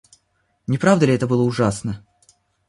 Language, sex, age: Russian, male, under 19